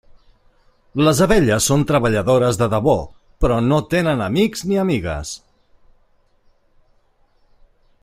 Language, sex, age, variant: Catalan, male, 40-49, Central